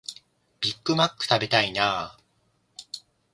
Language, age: Japanese, 19-29